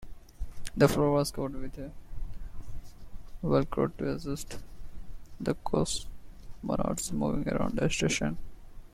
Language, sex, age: English, male, 19-29